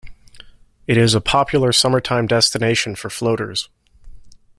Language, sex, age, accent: English, male, 19-29, United States English